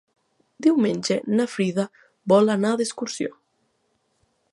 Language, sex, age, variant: Catalan, female, 19-29, Nord-Occidental